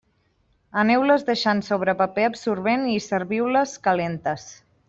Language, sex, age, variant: Catalan, female, 19-29, Central